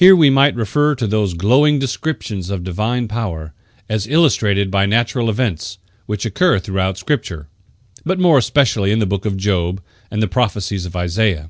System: none